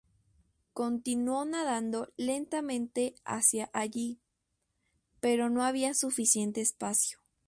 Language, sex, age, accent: Spanish, female, under 19, México